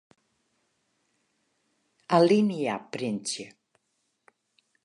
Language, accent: Western Frisian, Klaaifrysk